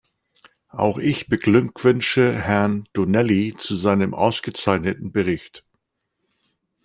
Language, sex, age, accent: German, male, 60-69, Deutschland Deutsch